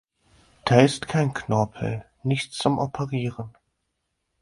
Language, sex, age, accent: German, male, 19-29, Deutschland Deutsch